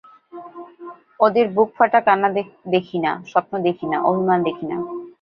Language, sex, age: Bengali, female, 19-29